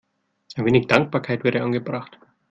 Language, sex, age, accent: German, male, 30-39, Deutschland Deutsch